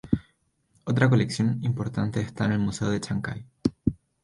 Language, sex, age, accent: Spanish, male, 19-29, Chileno: Chile, Cuyo